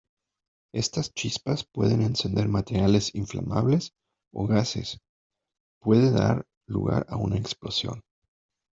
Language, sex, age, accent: Spanish, male, 40-49, México